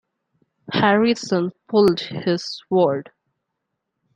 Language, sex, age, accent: English, female, 19-29, India and South Asia (India, Pakistan, Sri Lanka)